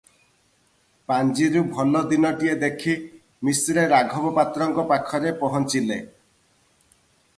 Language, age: Odia, 30-39